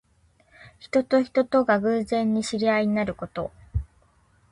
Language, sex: Japanese, female